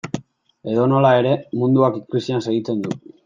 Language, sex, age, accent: Basque, male, 19-29, Mendebalekoa (Araba, Bizkaia, Gipuzkoako mendebaleko herri batzuk)